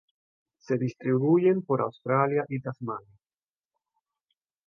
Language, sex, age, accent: Spanish, male, 19-29, Caribe: Cuba, Venezuela, Puerto Rico, República Dominicana, Panamá, Colombia caribeña, México caribeño, Costa del golfo de México